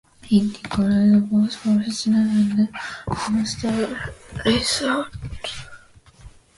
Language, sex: English, female